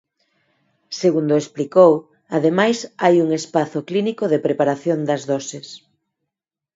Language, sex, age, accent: Galician, female, 40-49, Neofalante